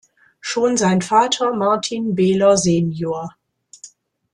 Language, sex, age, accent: German, female, 50-59, Deutschland Deutsch